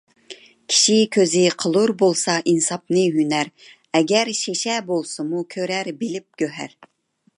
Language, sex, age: Uyghur, female, 30-39